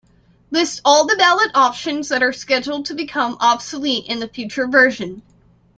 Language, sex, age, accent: English, female, 19-29, United States English